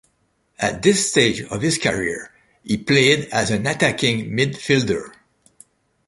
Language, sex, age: English, male, 60-69